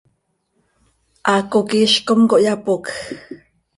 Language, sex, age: Seri, female, 40-49